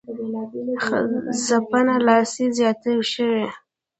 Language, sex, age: Pashto, female, under 19